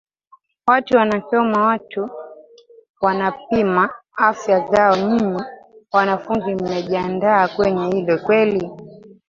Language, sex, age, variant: Swahili, female, 19-29, Kiswahili cha Bara ya Kenya